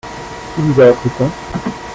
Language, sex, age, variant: French, male, 19-29, Français de métropole